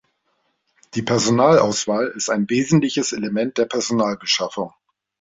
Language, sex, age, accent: German, male, 40-49, Deutschland Deutsch